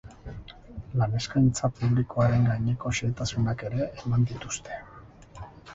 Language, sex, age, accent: Basque, male, 50-59, Erdialdekoa edo Nafarra (Gipuzkoa, Nafarroa)